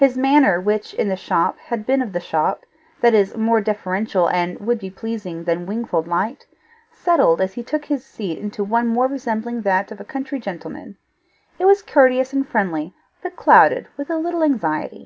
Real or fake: real